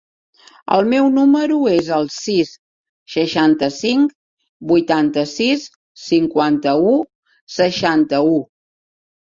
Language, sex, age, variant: Catalan, female, 50-59, Central